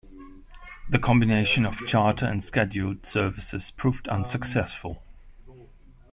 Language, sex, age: English, male, 40-49